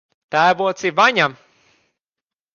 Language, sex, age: Latvian, male, 30-39